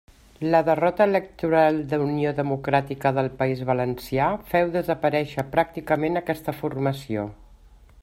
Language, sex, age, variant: Catalan, female, 60-69, Central